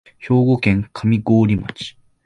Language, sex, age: Japanese, male, 19-29